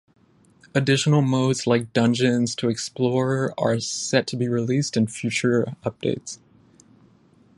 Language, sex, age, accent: English, male, 19-29, United States English